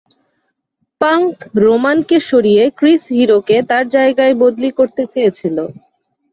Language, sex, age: Bengali, female, 30-39